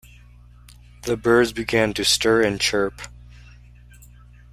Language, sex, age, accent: English, male, under 19, United States English